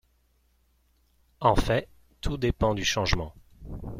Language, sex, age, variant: French, male, 40-49, Français de métropole